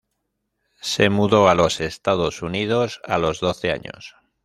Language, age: Spanish, 30-39